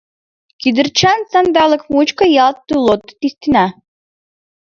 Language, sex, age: Mari, female, 19-29